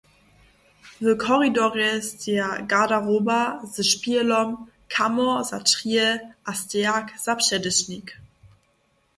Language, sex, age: Upper Sorbian, female, under 19